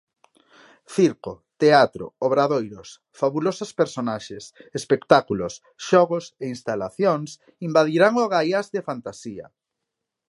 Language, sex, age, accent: Galician, male, 30-39, Normativo (estándar)